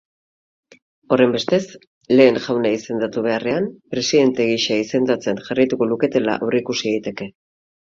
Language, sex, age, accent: Basque, female, 40-49, Mendebalekoa (Araba, Bizkaia, Gipuzkoako mendebaleko herri batzuk)